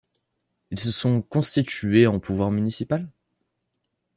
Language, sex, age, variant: French, male, 19-29, Français de métropole